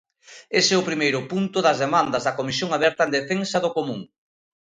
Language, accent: Galician, Oriental (común en zona oriental)